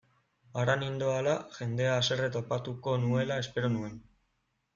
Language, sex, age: Basque, male, 19-29